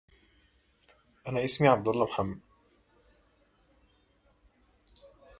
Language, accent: English, United States English